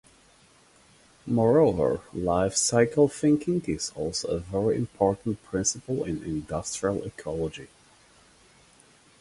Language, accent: English, United States English; polish